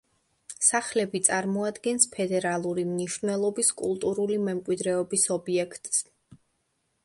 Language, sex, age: Georgian, female, 19-29